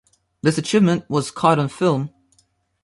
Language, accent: English, United States English